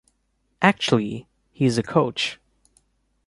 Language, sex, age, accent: English, male, 30-39, United States English